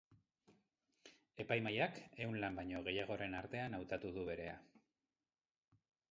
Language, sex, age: Basque, male, 50-59